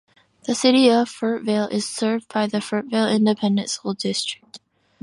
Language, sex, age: English, female, 19-29